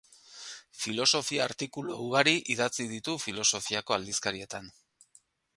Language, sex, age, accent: Basque, male, 40-49, Erdialdekoa edo Nafarra (Gipuzkoa, Nafarroa)